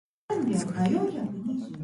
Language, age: English, 19-29